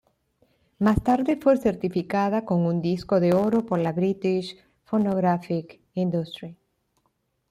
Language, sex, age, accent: Spanish, female, 60-69, Andino-Pacífico: Colombia, Perú, Ecuador, oeste de Bolivia y Venezuela andina